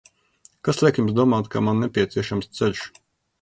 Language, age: Latvian, 40-49